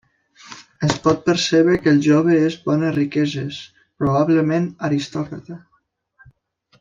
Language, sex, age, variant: Catalan, male, under 19, Nord-Occidental